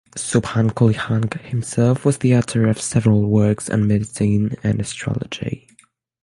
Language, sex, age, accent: English, male, under 19, french accent